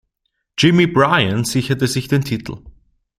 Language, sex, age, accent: German, male, 19-29, Österreichisches Deutsch